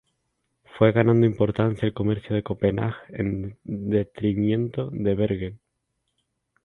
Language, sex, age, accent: Spanish, male, 19-29, España: Islas Canarias